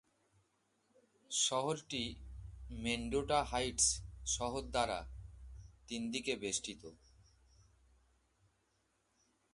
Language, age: Bengali, 40-49